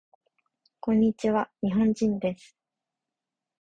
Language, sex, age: Japanese, female, 19-29